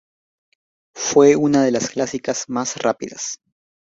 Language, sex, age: Spanish, male, under 19